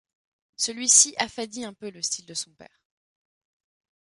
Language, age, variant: French, 19-29, Français de métropole